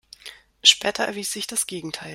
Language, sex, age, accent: German, female, 30-39, Deutschland Deutsch